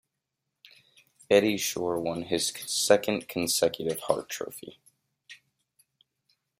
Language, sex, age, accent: English, male, 19-29, United States English